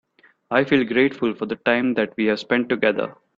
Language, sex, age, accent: English, male, 19-29, India and South Asia (India, Pakistan, Sri Lanka)